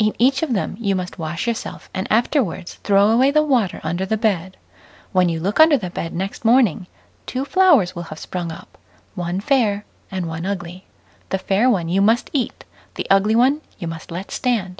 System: none